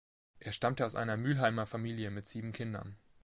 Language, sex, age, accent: German, male, 19-29, Deutschland Deutsch